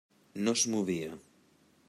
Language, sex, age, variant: Catalan, male, 40-49, Central